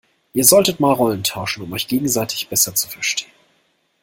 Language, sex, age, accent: German, male, 19-29, Deutschland Deutsch